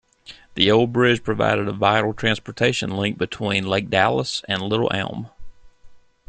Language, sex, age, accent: English, male, 40-49, United States English